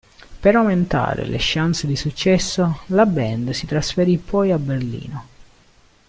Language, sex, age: Italian, male, 19-29